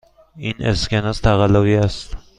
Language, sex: Persian, male